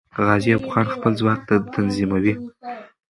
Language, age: Pashto, 19-29